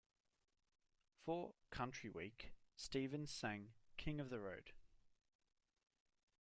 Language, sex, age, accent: English, male, 19-29, Australian English